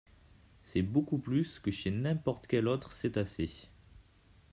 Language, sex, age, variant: French, male, 19-29, Français de métropole